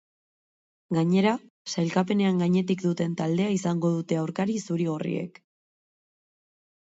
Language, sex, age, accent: Basque, female, 19-29, Mendebalekoa (Araba, Bizkaia, Gipuzkoako mendebaleko herri batzuk)